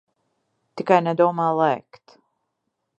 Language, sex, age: Latvian, female, 40-49